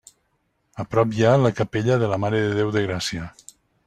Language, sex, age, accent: Catalan, male, 50-59, valencià